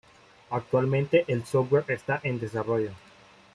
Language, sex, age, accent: Spanish, male, 19-29, América central